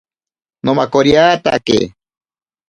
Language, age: Ashéninka Perené, 40-49